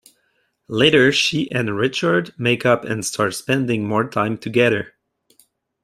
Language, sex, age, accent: English, male, 30-39, Canadian English